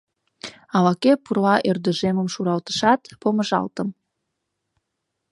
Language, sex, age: Mari, female, 19-29